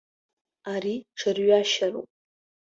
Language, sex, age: Abkhazian, female, under 19